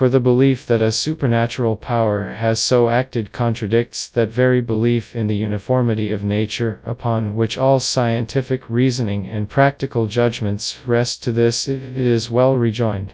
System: TTS, FastPitch